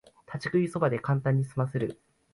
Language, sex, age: Japanese, male, 19-29